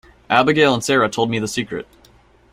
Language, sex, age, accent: English, male, 19-29, United States English